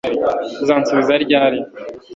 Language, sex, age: Kinyarwanda, male, 19-29